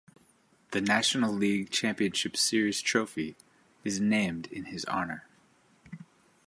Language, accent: English, United States English